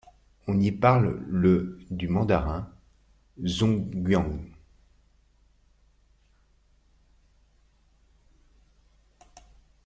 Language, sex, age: French, male, 40-49